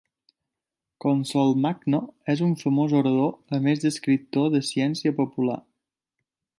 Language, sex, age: Catalan, male, 30-39